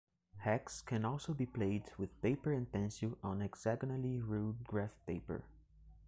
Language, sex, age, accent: English, male, 19-29, United States English